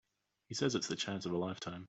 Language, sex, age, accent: English, male, 30-39, Australian English